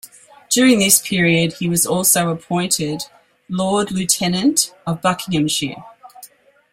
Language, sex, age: English, female, 60-69